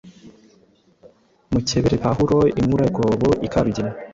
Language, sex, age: Kinyarwanda, male, 19-29